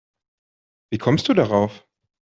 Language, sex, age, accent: German, male, 30-39, Deutschland Deutsch